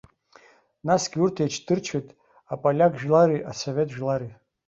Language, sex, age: Abkhazian, male, 40-49